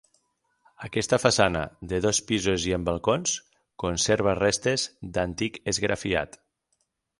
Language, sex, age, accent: Catalan, female, 19-29, nord-occidental; septentrional